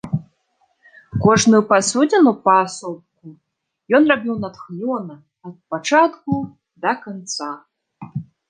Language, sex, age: Belarusian, female, 19-29